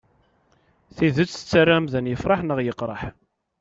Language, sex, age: Kabyle, male, 30-39